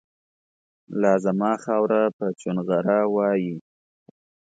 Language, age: Pashto, 30-39